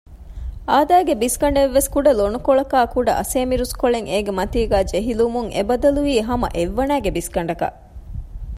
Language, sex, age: Divehi, female, 30-39